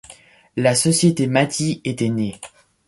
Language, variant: French, Français de métropole